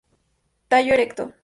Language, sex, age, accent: Spanish, female, 19-29, México